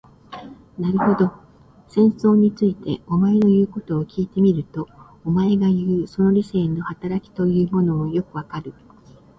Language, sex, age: Japanese, female, 60-69